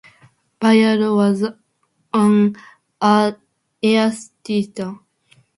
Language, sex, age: English, female, under 19